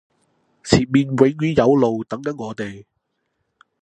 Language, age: Cantonese, 30-39